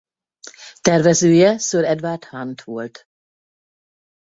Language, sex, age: Hungarian, female, 50-59